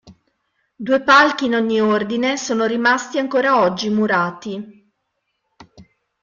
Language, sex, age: Italian, female, 50-59